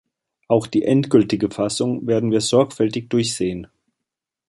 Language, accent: German, Deutschland Deutsch